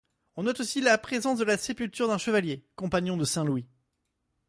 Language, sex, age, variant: French, male, 19-29, Français de métropole